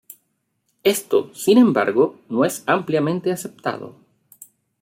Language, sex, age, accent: Spanish, male, 40-49, Andino-Pacífico: Colombia, Perú, Ecuador, oeste de Bolivia y Venezuela andina